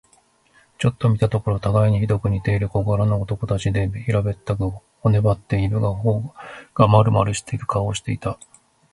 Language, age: Japanese, 50-59